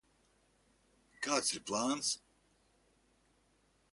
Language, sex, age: Latvian, male, 50-59